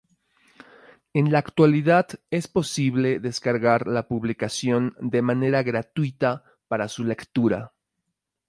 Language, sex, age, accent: Spanish, male, 30-39, Andino-Pacífico: Colombia, Perú, Ecuador, oeste de Bolivia y Venezuela andina